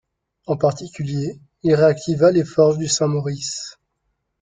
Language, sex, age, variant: French, male, 19-29, Français de métropole